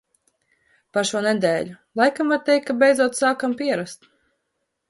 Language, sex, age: Latvian, female, 19-29